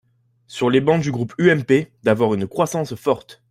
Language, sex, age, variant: French, male, 19-29, Français de métropole